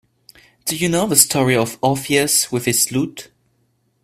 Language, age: English, 19-29